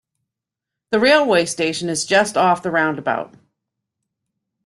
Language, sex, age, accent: English, female, 40-49, United States English